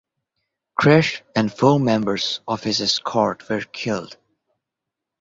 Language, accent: English, India and South Asia (India, Pakistan, Sri Lanka)